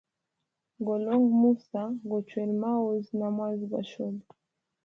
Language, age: Hemba, 30-39